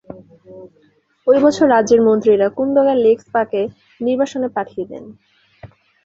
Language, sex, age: Bengali, female, under 19